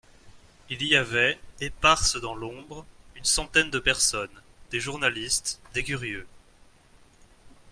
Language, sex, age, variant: French, male, 19-29, Français de métropole